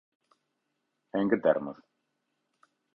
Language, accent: Galician, Central (gheada); Normativo (estándar)